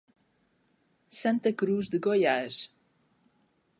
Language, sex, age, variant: Portuguese, female, 40-49, Portuguese (Portugal)